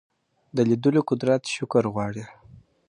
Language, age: Pashto, 19-29